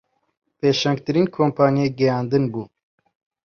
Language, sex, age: Central Kurdish, male, 19-29